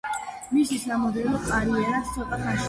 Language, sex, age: Georgian, female, 19-29